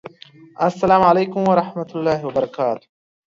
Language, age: Pashto, under 19